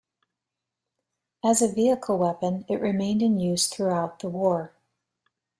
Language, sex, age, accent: English, female, 40-49, United States English